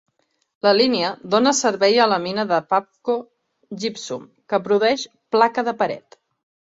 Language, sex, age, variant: Catalan, female, 30-39, Central